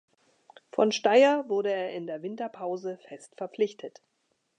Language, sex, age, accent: German, female, 50-59, Deutschland Deutsch